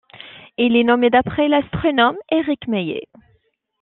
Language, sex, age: French, female, 30-39